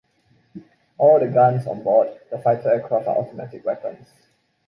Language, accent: English, Singaporean English